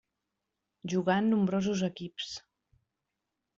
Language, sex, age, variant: Catalan, female, 40-49, Central